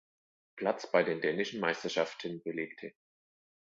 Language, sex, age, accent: German, male, 30-39, Deutschland Deutsch